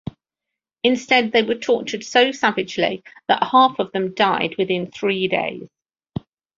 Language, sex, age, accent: English, female, 50-59, England English